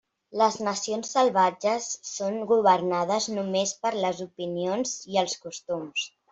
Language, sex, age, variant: Catalan, female, 40-49, Central